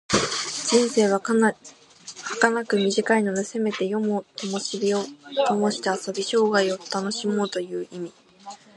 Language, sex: Japanese, female